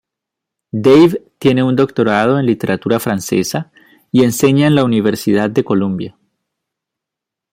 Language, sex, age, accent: Spanish, male, 19-29, Andino-Pacífico: Colombia, Perú, Ecuador, oeste de Bolivia y Venezuela andina